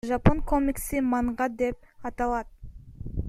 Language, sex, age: Kyrgyz, female, 19-29